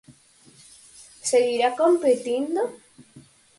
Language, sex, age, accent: Galician, female, under 19, Normativo (estándar)